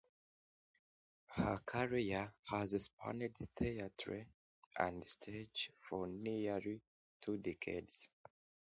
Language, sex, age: English, male, 19-29